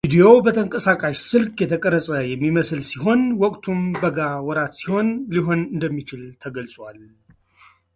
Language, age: Amharic, 30-39